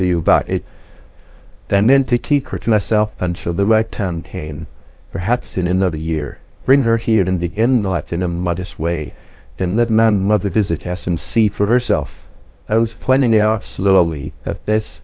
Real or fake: fake